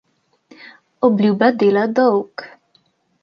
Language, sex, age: Slovenian, female, 19-29